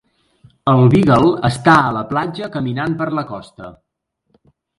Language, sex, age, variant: Catalan, male, 40-49, Central